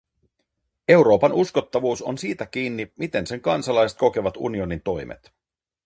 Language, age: Finnish, 40-49